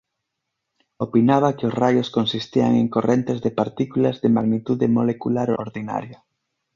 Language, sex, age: Galician, male, 19-29